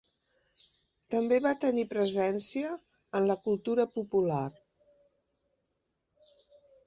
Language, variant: Catalan, Central